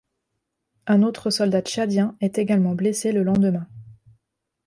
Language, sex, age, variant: French, female, 19-29, Français de métropole